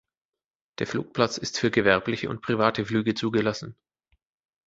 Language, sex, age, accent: German, male, 30-39, Deutschland Deutsch